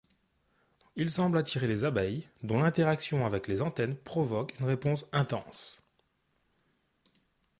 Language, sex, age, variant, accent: French, male, 19-29, Français des départements et régions d'outre-mer, Français de La Réunion